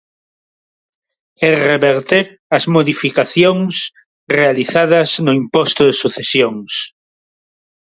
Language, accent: Galician, Neofalante